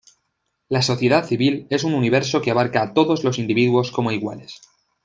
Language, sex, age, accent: Spanish, male, 19-29, España: Centro-Sur peninsular (Madrid, Toledo, Castilla-La Mancha)